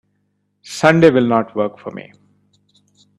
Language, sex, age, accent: English, male, 40-49, India and South Asia (India, Pakistan, Sri Lanka)